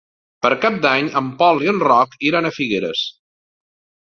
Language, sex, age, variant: Catalan, male, 50-59, Central